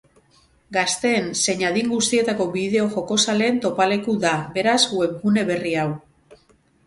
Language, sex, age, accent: Basque, female, 40-49, Mendebalekoa (Araba, Bizkaia, Gipuzkoako mendebaleko herri batzuk)